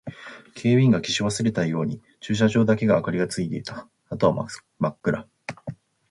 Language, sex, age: Japanese, male, 19-29